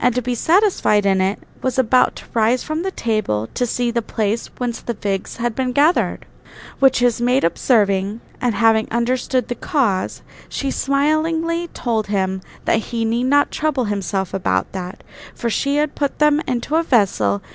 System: none